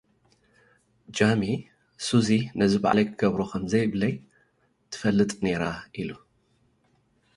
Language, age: Tigrinya, 40-49